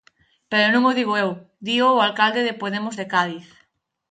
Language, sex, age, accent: Galician, female, 19-29, Atlántico (seseo e gheada)